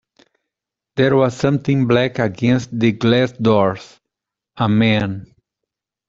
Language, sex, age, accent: English, male, 30-39, United States English